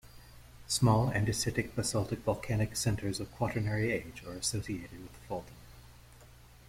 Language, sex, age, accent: English, male, 40-49, United States English